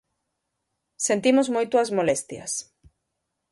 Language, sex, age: Galician, female, 30-39